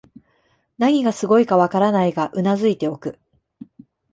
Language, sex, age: Japanese, female, 30-39